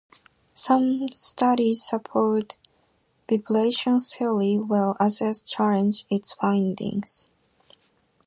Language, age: English, 19-29